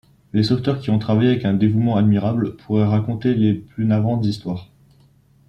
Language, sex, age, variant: French, male, under 19, Français de métropole